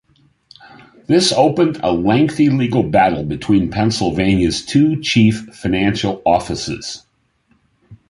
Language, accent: English, United States English